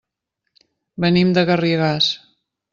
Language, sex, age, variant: Catalan, female, 50-59, Central